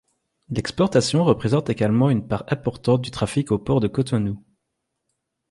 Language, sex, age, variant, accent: French, male, 30-39, Français d'Europe, Français de Belgique